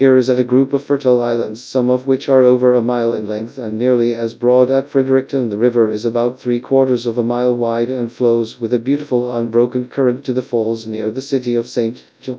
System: TTS, FastPitch